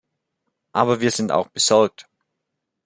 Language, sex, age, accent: German, male, under 19, Deutschland Deutsch